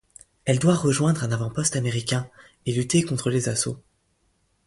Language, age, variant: French, 19-29, Français de métropole